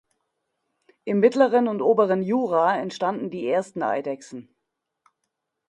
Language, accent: German, Deutschland Deutsch